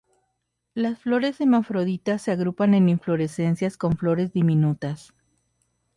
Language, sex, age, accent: Spanish, female, 30-39, México